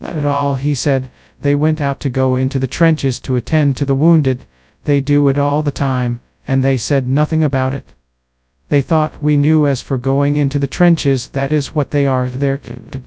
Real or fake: fake